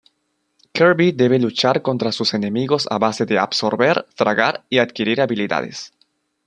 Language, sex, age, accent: Spanish, male, 19-29, Andino-Pacífico: Colombia, Perú, Ecuador, oeste de Bolivia y Venezuela andina